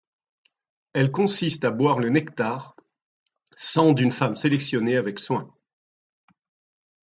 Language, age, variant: French, 50-59, Français de métropole